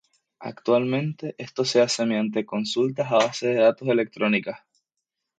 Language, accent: Spanish, España: Islas Canarias